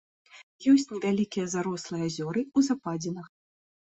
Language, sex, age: Belarusian, female, 30-39